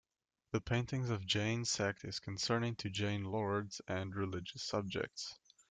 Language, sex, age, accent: English, male, 19-29, United States English